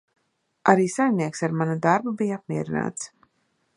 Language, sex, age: Latvian, female, 30-39